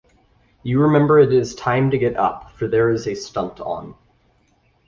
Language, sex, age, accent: English, male, 19-29, United States English